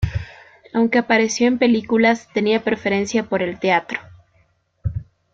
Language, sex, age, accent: Spanish, female, 19-29, Andino-Pacífico: Colombia, Perú, Ecuador, oeste de Bolivia y Venezuela andina